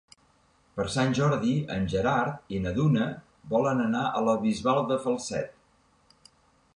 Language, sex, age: Catalan, male, 60-69